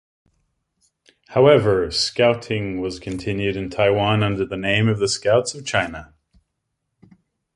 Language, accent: English, United States English